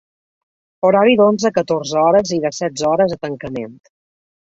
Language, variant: Catalan, Balear